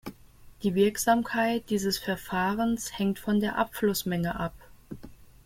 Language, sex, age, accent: German, female, 19-29, Deutschland Deutsch